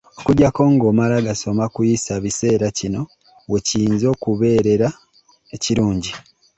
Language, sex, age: Ganda, male, 19-29